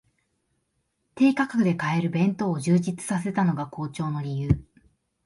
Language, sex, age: Japanese, female, 19-29